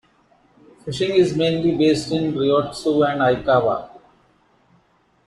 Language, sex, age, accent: English, male, 40-49, India and South Asia (India, Pakistan, Sri Lanka)